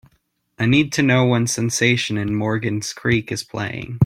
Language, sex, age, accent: English, male, under 19, United States English